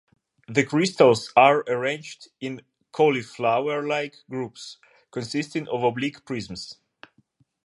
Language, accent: English, Ukrainian